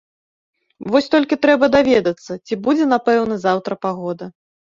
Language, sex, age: Belarusian, female, 30-39